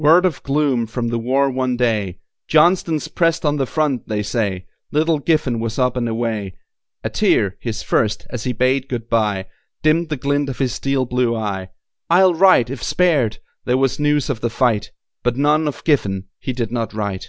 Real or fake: real